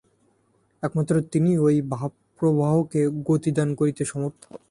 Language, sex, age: Bengali, male, 19-29